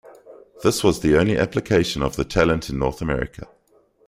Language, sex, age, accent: English, male, 30-39, Southern African (South Africa, Zimbabwe, Namibia)